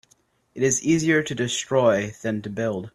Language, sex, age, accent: English, male, 19-29, United States English